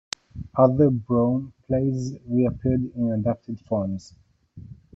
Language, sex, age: English, male, 19-29